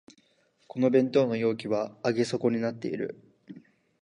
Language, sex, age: Japanese, male, 19-29